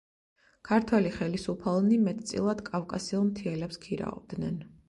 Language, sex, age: Georgian, female, 30-39